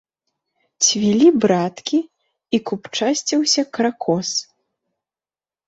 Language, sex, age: Belarusian, female, 19-29